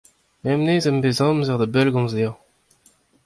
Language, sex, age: Breton, male, 19-29